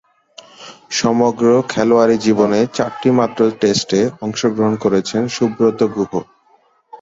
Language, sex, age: Bengali, male, 30-39